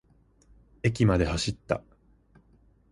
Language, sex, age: Japanese, male, 19-29